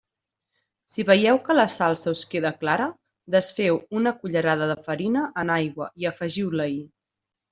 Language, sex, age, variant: Catalan, female, 30-39, Central